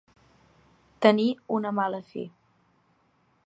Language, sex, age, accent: Catalan, female, 19-29, balear; valencià; menorquí